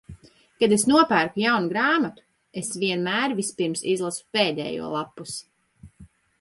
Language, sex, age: Latvian, female, 30-39